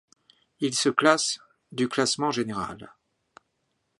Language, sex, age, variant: French, male, 40-49, Français de métropole